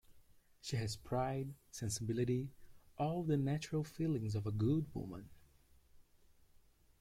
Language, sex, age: English, male, 30-39